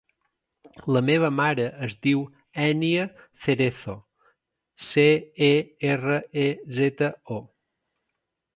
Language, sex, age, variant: Catalan, male, 50-59, Balear